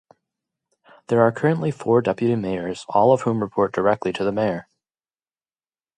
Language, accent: English, United States English